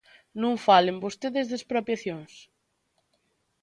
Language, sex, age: Galician, female, 19-29